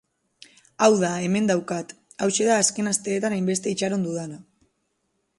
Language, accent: Basque, Mendebalekoa (Araba, Bizkaia, Gipuzkoako mendebaleko herri batzuk)